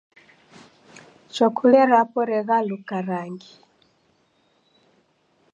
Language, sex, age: Taita, female, 60-69